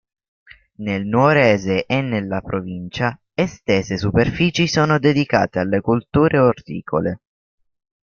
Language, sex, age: Italian, male, under 19